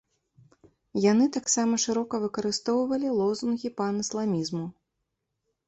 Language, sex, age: Belarusian, female, 30-39